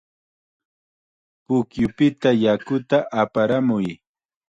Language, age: Chiquián Ancash Quechua, 19-29